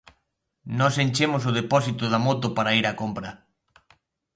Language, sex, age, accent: Galician, male, 30-39, Oriental (común en zona oriental)